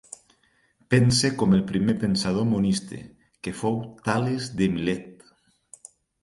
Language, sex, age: Catalan, male, 40-49